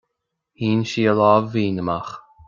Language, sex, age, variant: Irish, male, 30-39, Gaeilge Chonnacht